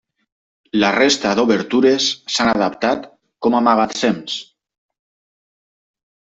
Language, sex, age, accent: Catalan, male, 30-39, valencià